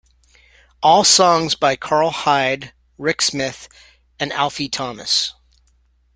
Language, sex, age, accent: English, male, 40-49, United States English